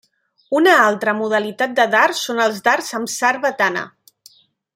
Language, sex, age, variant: Catalan, female, 30-39, Central